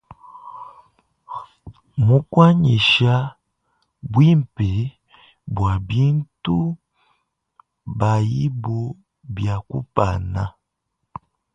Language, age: Luba-Lulua, 19-29